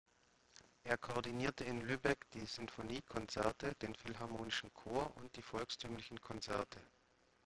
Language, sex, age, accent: German, male, 40-49, Deutschland Deutsch